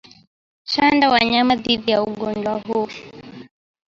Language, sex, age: Swahili, male, 19-29